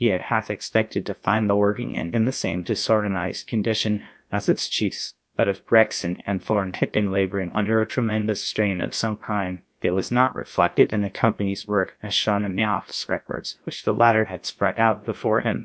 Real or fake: fake